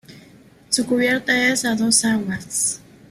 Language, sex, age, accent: Spanish, female, 19-29, México